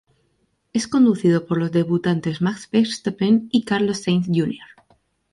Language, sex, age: Spanish, female, 19-29